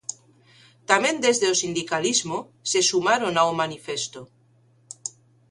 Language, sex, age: Galician, female, 50-59